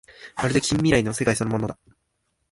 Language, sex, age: Japanese, male, 19-29